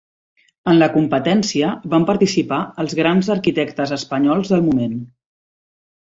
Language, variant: Catalan, Central